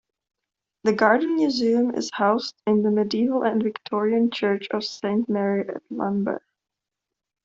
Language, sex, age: English, female, 19-29